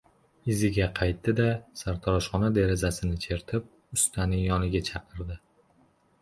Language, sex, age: Uzbek, male, 19-29